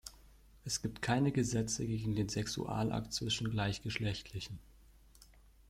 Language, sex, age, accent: German, male, under 19, Deutschland Deutsch